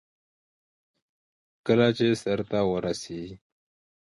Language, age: Pashto, 19-29